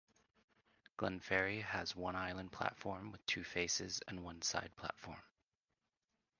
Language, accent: English, United States English